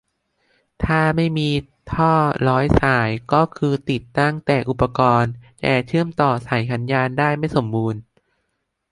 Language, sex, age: Thai, male, under 19